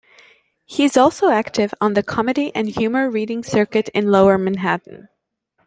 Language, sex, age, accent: English, female, 30-39, Canadian English